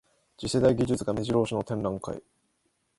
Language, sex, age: Japanese, male, 19-29